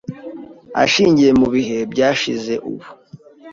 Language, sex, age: Kinyarwanda, male, 19-29